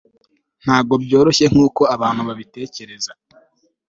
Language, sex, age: Kinyarwanda, male, 19-29